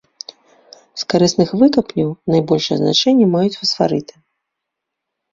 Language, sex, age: Belarusian, female, 30-39